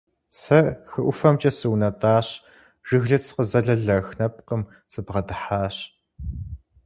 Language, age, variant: Kabardian, 19-29, Адыгэбзэ (Къэбэрдей, Кирил, псоми зэдай)